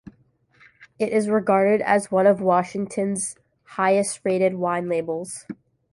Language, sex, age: English, female, 19-29